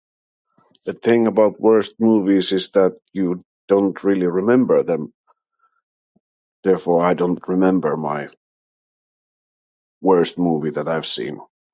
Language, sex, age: English, male, 30-39